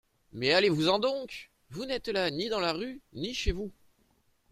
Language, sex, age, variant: French, male, 30-39, Français de métropole